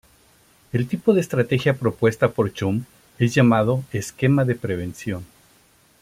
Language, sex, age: Spanish, male, 50-59